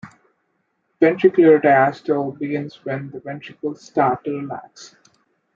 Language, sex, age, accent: English, male, 19-29, India and South Asia (India, Pakistan, Sri Lanka)